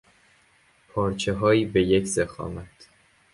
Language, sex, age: Persian, male, under 19